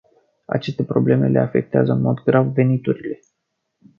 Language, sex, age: Romanian, male, 19-29